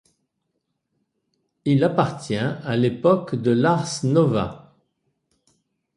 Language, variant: French, Français de métropole